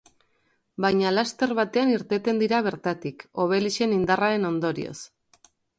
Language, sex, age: Basque, female, 30-39